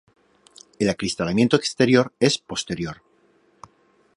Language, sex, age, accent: Spanish, male, 40-49, España: Norte peninsular (Asturias, Castilla y León, Cantabria, País Vasco, Navarra, Aragón, La Rioja, Guadalajara, Cuenca)